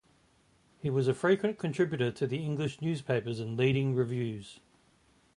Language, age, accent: English, 40-49, Australian English